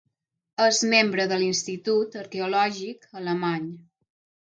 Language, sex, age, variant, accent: Catalan, female, under 19, Balear, balear; mallorquí